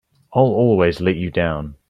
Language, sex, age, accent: English, male, under 19, New Zealand English